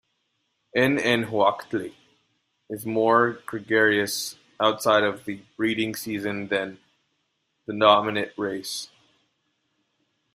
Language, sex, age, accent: English, male, 19-29, United States English